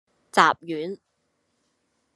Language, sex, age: Cantonese, female, 19-29